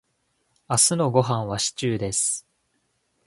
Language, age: Japanese, 19-29